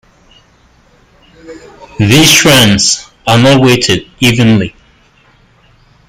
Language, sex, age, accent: English, male, 19-29, England English